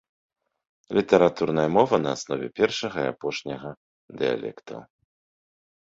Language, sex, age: Belarusian, male, 30-39